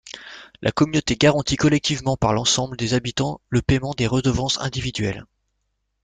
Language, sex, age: French, male, 40-49